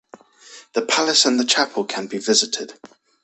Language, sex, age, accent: English, male, under 19, England English